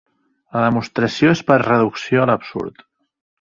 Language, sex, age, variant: Catalan, male, 30-39, Central